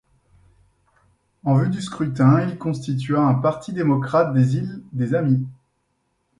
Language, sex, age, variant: French, male, 30-39, Français de métropole